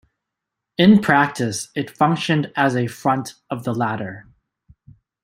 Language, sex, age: English, male, 19-29